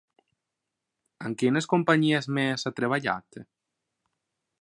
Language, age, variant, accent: Catalan, 19-29, Valencià central, valencià